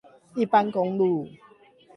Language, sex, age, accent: Chinese, male, 30-39, 出生地：桃園市